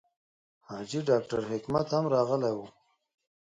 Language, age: Pashto, 30-39